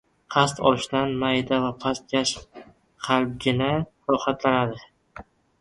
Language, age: Uzbek, 19-29